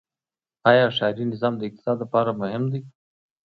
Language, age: Pashto, 40-49